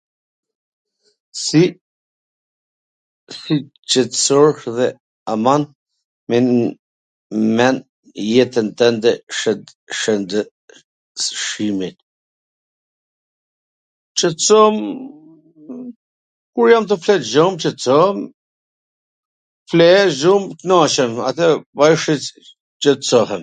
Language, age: Gheg Albanian, 50-59